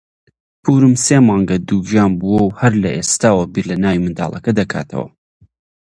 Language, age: Central Kurdish, 19-29